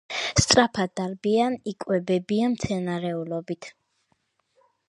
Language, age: Georgian, under 19